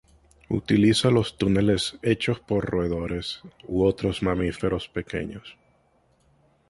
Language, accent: Spanish, Caribe: Cuba, Venezuela, Puerto Rico, República Dominicana, Panamá, Colombia caribeña, México caribeño, Costa del golfo de México